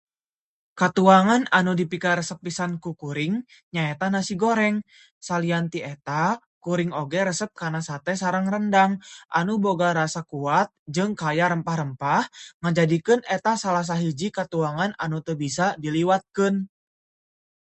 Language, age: Sundanese, 19-29